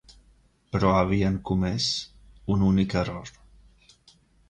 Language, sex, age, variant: Catalan, male, 50-59, Central